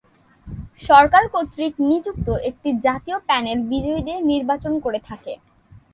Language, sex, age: Bengali, female, 19-29